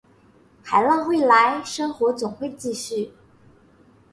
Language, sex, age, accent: Chinese, female, 19-29, 出生地：北京市